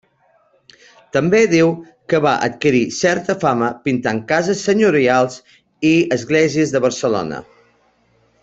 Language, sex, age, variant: Catalan, male, 40-49, Central